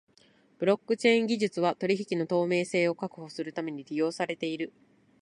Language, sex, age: Japanese, female, 30-39